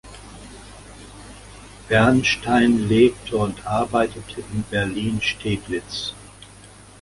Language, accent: German, Deutschland Deutsch